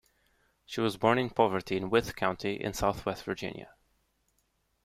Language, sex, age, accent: English, male, 19-29, United States English